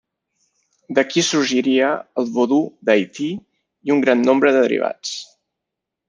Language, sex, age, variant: Catalan, male, 30-39, Balear